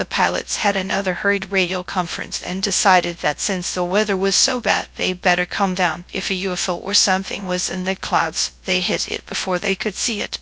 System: TTS, GradTTS